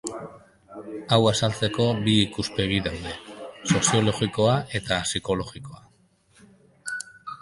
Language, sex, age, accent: Basque, male, 50-59, Mendebalekoa (Araba, Bizkaia, Gipuzkoako mendebaleko herri batzuk)